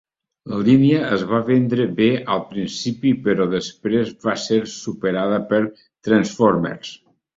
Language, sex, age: Catalan, male, 70-79